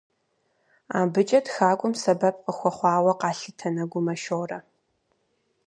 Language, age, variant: Kabardian, 19-29, Адыгэбзэ (Къэбэрдей, Кирил, псоми зэдай)